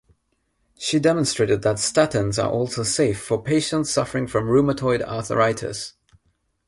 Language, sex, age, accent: English, male, 19-29, England English; India and South Asia (India, Pakistan, Sri Lanka)